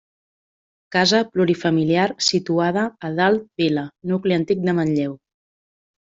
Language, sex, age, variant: Catalan, female, 40-49, Central